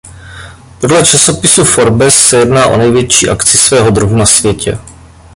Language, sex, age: Czech, male, 40-49